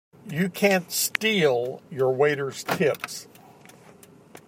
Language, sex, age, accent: English, male, 60-69, United States English